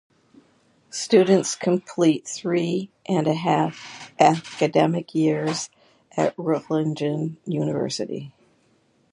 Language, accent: English, United States English